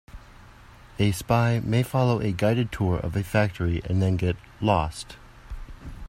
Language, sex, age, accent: English, male, 19-29, United States English